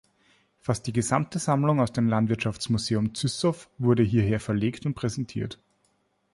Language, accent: German, Österreichisches Deutsch